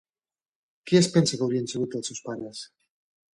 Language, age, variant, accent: Catalan, 30-39, Central, central